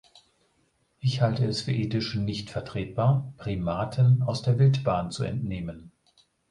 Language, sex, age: German, male, 50-59